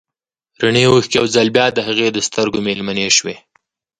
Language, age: Pashto, 19-29